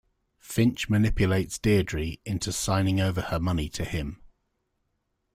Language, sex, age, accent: English, male, 40-49, England English